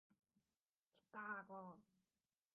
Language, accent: Spanish, México